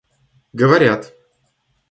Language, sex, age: Russian, male, 19-29